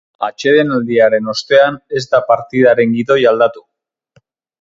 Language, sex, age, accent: Basque, male, 30-39, Erdialdekoa edo Nafarra (Gipuzkoa, Nafarroa)